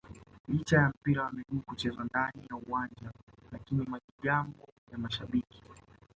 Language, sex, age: Swahili, male, 19-29